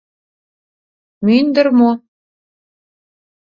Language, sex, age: Mari, female, 30-39